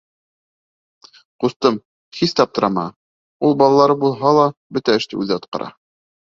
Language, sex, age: Bashkir, male, 19-29